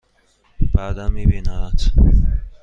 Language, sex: Persian, male